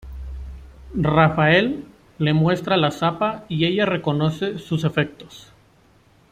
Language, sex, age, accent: Spanish, male, 19-29, México